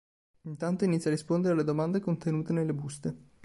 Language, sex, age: Italian, male, 19-29